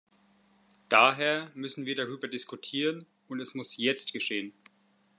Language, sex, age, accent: German, male, 30-39, Deutschland Deutsch